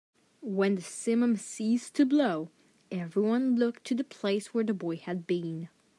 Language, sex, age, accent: English, male, under 19, United States English